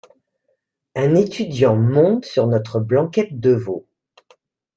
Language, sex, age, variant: French, female, 50-59, Français de métropole